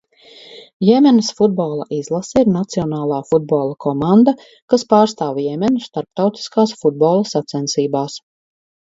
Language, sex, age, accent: Latvian, female, 50-59, Riga